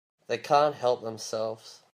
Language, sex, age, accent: English, male, 30-39, Australian English